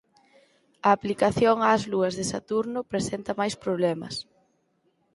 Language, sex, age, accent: Galician, female, 19-29, Central (gheada)